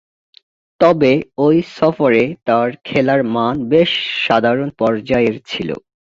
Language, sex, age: Bengali, male, 19-29